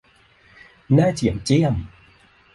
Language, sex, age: Thai, male, 40-49